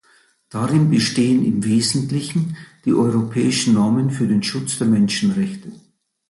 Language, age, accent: German, 70-79, Deutschland Deutsch